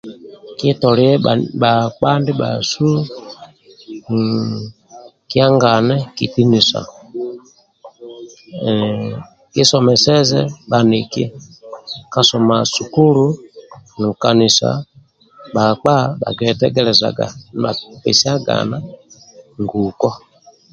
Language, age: Amba (Uganda), 30-39